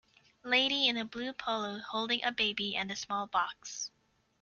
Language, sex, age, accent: English, female, 19-29, United States English